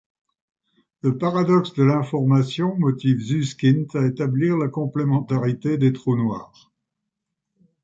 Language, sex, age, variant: French, male, 70-79, Français de métropole